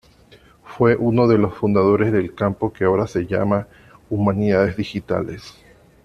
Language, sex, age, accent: Spanish, male, 30-39, Caribe: Cuba, Venezuela, Puerto Rico, República Dominicana, Panamá, Colombia caribeña, México caribeño, Costa del golfo de México